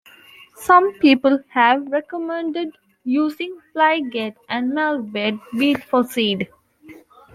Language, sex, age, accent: English, female, 19-29, India and South Asia (India, Pakistan, Sri Lanka)